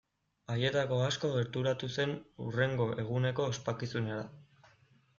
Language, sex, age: Basque, male, 19-29